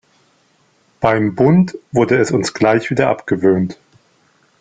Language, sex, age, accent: German, male, 40-49, Deutschland Deutsch